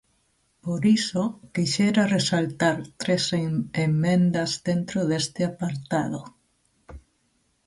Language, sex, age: Galician, female, 40-49